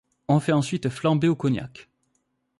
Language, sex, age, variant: French, male, 19-29, Français de métropole